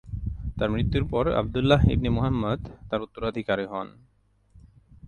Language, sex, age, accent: Bengali, male, 19-29, Native